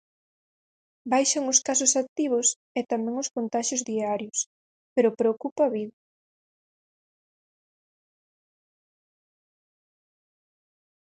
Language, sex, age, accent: Galician, female, 19-29, Central (gheada)